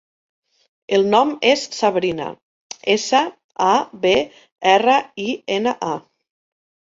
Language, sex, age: Catalan, female, 30-39